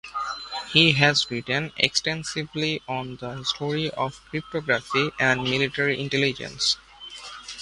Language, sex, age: English, male, 19-29